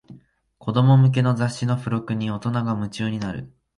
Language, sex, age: Japanese, male, 19-29